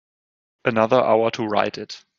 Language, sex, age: English, male, 19-29